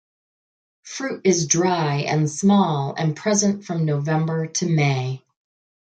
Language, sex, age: English, female, 50-59